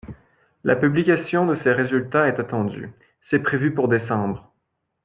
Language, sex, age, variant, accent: French, male, 19-29, Français d'Amérique du Nord, Français du Canada